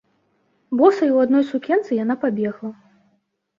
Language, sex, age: Belarusian, female, 19-29